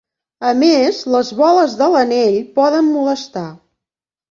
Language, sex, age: Catalan, female, 50-59